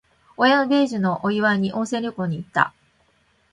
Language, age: Japanese, 50-59